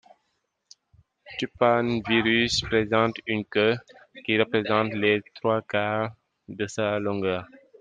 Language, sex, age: French, male, 19-29